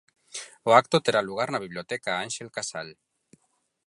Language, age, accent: Galician, 40-49, Normativo (estándar); Neofalante